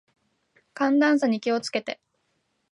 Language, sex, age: Japanese, female, 19-29